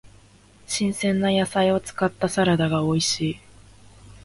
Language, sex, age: Japanese, female, 19-29